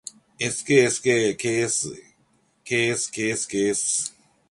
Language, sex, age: Japanese, male, 50-59